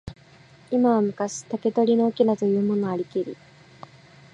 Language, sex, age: Japanese, female, 19-29